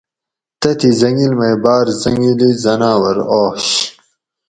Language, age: Gawri, 19-29